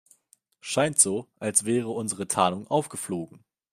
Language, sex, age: German, male, 19-29